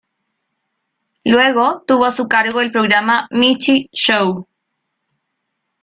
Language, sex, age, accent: Spanish, female, 19-29, Chileno: Chile, Cuyo